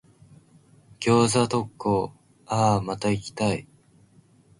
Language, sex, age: Japanese, male, 19-29